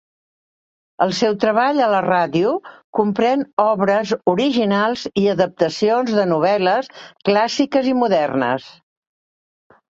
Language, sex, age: Catalan, female, 60-69